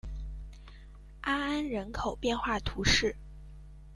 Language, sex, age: Chinese, female, under 19